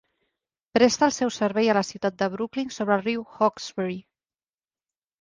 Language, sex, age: Catalan, female, 40-49